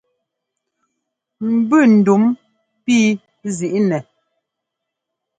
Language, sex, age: Ngomba, female, 40-49